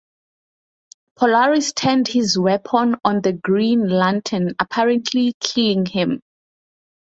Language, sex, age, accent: English, female, 30-39, Southern African (South Africa, Zimbabwe, Namibia)